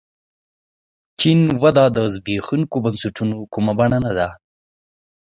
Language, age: Pashto, 19-29